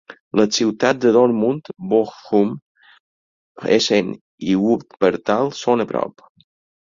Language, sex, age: Catalan, male, 50-59